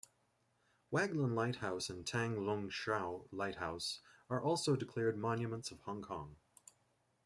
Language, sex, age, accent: English, male, 30-39, Canadian English